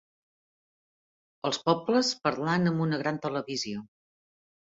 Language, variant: Catalan, Central